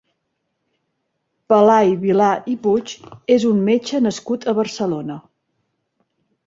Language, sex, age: Catalan, female, 40-49